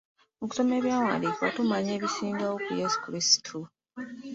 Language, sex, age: Ganda, female, 30-39